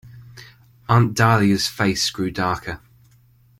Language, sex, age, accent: English, male, 19-29, England English